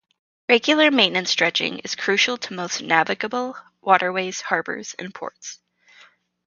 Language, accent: English, United States English; Canadian English